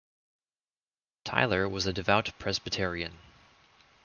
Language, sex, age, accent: English, male, 30-39, United States English